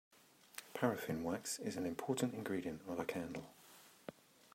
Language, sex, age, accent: English, male, 50-59, England English